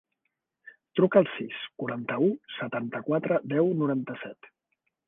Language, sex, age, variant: Catalan, male, 50-59, Central